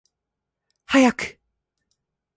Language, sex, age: Japanese, male, under 19